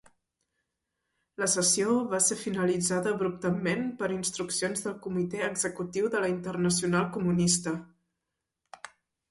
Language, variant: Catalan, Central